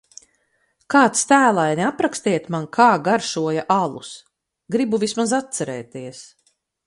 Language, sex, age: Latvian, female, 50-59